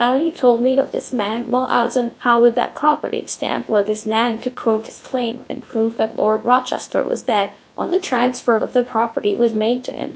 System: TTS, GlowTTS